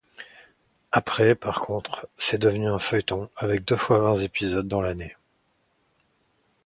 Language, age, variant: French, 40-49, Français de métropole